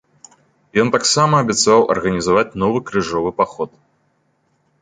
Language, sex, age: Belarusian, male, 19-29